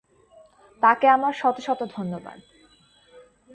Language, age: Bengali, 19-29